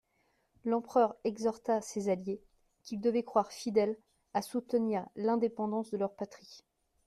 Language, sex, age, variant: French, female, 19-29, Français de métropole